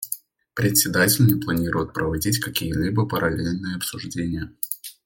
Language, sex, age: Russian, male, under 19